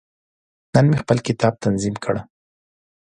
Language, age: Pashto, 30-39